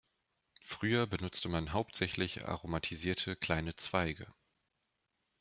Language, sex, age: German, male, 19-29